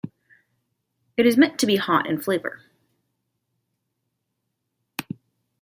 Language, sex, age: English, female, 19-29